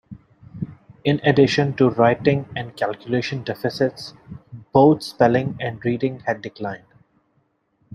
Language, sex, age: English, male, 19-29